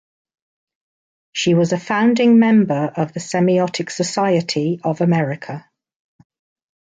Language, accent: English, England English